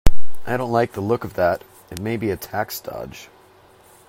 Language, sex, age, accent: English, male, 40-49, United States English